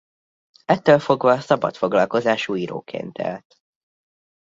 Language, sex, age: Hungarian, male, under 19